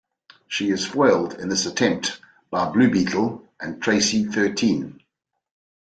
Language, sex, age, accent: English, male, 50-59, Southern African (South Africa, Zimbabwe, Namibia)